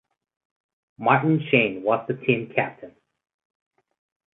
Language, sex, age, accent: English, male, 30-39, Canadian English